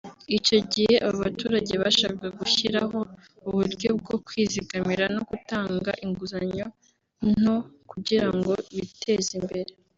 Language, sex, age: Kinyarwanda, female, 19-29